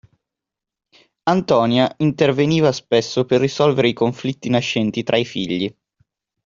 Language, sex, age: Italian, male, 19-29